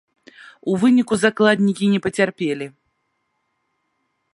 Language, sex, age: Belarusian, female, 30-39